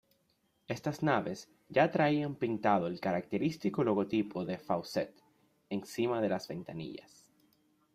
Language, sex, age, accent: Spanish, male, 19-29, Caribe: Cuba, Venezuela, Puerto Rico, República Dominicana, Panamá, Colombia caribeña, México caribeño, Costa del golfo de México